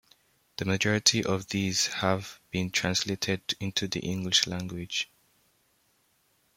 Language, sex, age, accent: English, male, under 19, Southern African (South Africa, Zimbabwe, Namibia)